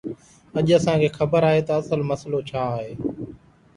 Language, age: Sindhi, under 19